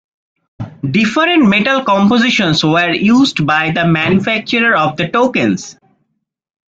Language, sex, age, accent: English, male, 19-29, India and South Asia (India, Pakistan, Sri Lanka)